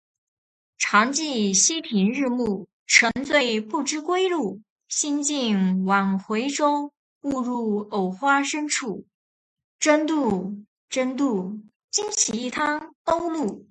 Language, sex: Chinese, female